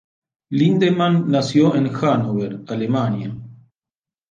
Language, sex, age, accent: Spanish, male, 50-59, Rioplatense: Argentina, Uruguay, este de Bolivia, Paraguay